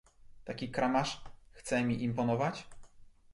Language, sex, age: Polish, male, 30-39